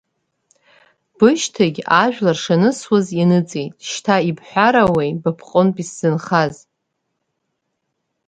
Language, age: Abkhazian, 30-39